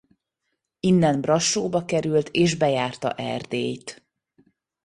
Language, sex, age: Hungarian, female, 30-39